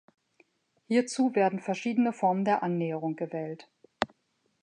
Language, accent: German, Deutschland Deutsch